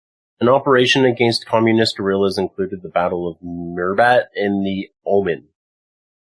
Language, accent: English, Canadian English